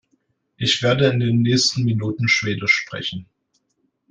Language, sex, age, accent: German, male, 19-29, Deutschland Deutsch